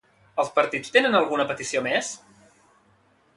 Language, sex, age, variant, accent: Catalan, male, 30-39, Central, central